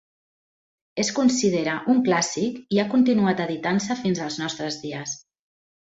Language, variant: Catalan, Central